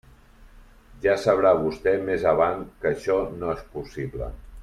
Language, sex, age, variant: Catalan, male, 40-49, Central